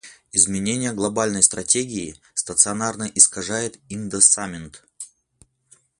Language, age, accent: Russian, 19-29, Русский